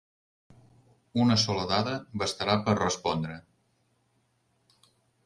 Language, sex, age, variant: Catalan, male, 50-59, Central